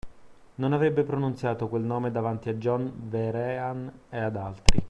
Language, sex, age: Italian, male, 19-29